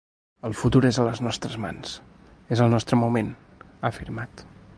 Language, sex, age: Catalan, male, 19-29